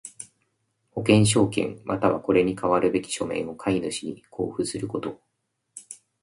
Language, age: Japanese, 19-29